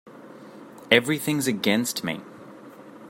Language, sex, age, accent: English, male, 19-29, Australian English